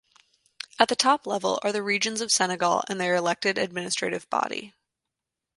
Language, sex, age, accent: English, female, 19-29, United States English